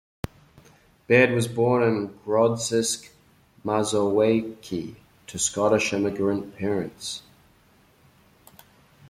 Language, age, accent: English, 30-39, New Zealand English